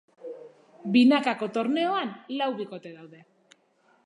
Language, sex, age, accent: Basque, female, 40-49, Erdialdekoa edo Nafarra (Gipuzkoa, Nafarroa)